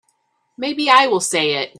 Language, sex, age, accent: English, female, 50-59, United States English